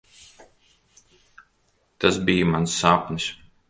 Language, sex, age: Latvian, male, 30-39